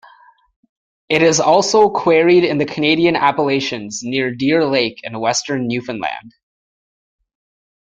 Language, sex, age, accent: English, male, 19-29, Canadian English